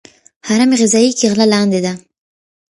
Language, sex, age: Pashto, female, 19-29